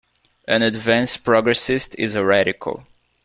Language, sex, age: English, male, 19-29